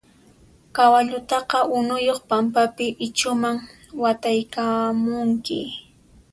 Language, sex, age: Puno Quechua, female, 19-29